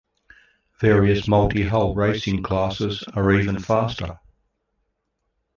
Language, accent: English, Australian English